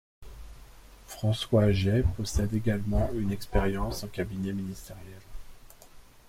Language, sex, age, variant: French, male, 40-49, Français de métropole